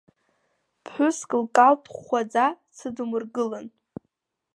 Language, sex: Abkhazian, female